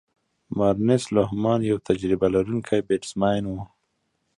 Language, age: Pashto, 30-39